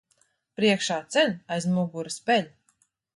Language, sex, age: Latvian, female, 30-39